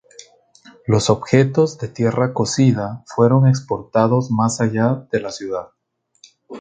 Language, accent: Spanish, América central